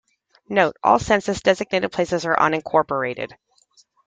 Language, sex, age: English, female, 40-49